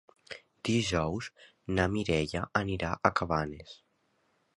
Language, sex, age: Catalan, male, under 19